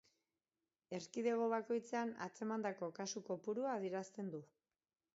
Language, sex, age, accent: Basque, female, 40-49, Erdialdekoa edo Nafarra (Gipuzkoa, Nafarroa)